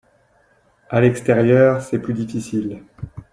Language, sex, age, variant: French, male, 30-39, Français de métropole